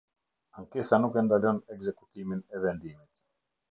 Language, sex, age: Albanian, male, 50-59